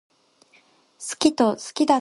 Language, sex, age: Japanese, female, 19-29